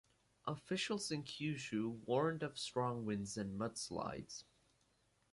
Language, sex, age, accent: English, male, under 19, United States English